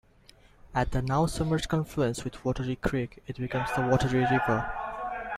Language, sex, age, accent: English, male, under 19, India and South Asia (India, Pakistan, Sri Lanka)